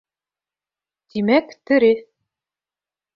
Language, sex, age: Bashkir, female, 19-29